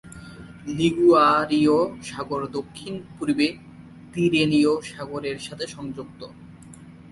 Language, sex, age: Bengali, male, 19-29